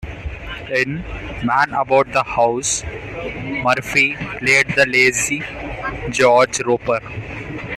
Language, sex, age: English, male, under 19